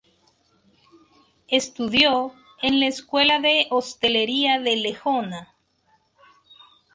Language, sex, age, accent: Spanish, female, 19-29, América central